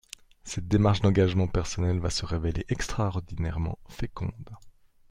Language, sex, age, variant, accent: French, male, 30-39, Français d'Europe, Français de Suisse